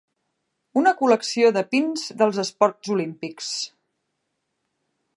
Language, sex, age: Catalan, female, 40-49